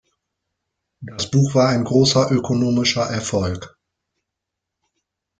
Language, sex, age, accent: German, male, 40-49, Deutschland Deutsch